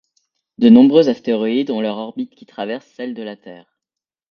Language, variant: French, Français de métropole